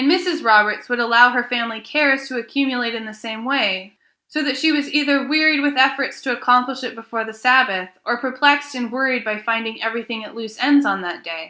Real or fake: real